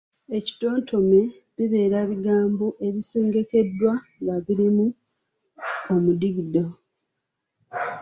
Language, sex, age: Ganda, female, 40-49